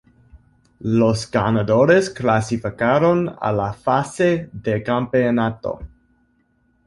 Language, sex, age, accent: Spanish, male, 19-29, América central